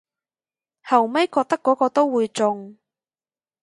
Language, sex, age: Cantonese, female, 19-29